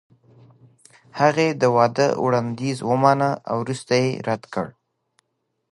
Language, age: Pashto, 30-39